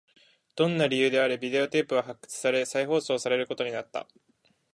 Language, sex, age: Japanese, male, 19-29